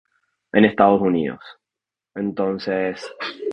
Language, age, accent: Spanish, 40-49, Rioplatense: Argentina, Uruguay, este de Bolivia, Paraguay